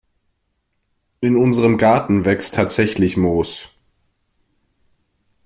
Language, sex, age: German, male, under 19